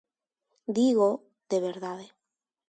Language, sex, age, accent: Galician, female, 19-29, Normativo (estándar)